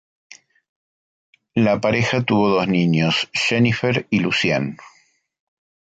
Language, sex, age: Spanish, male, 50-59